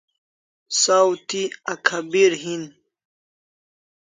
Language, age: Kalasha, 19-29